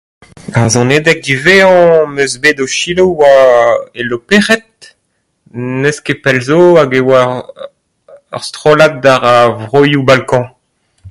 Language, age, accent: Breton, 30-39, Kerneveg; Leoneg